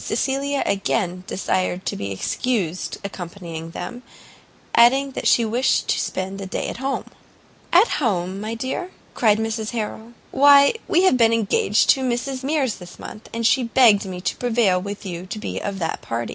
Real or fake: real